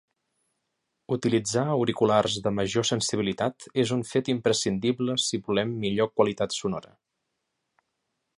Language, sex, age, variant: Catalan, male, 19-29, Central